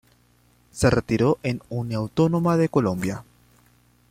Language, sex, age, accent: Spanish, male, 19-29, Andino-Pacífico: Colombia, Perú, Ecuador, oeste de Bolivia y Venezuela andina